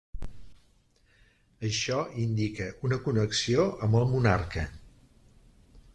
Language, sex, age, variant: Catalan, male, 60-69, Central